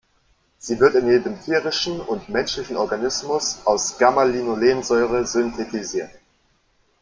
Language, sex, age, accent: German, male, 19-29, Deutschland Deutsch